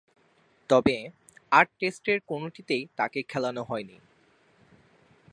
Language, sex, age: Bengali, male, 19-29